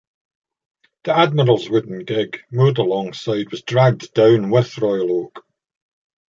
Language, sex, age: English, male, 60-69